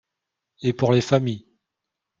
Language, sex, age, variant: French, male, 30-39, Français de métropole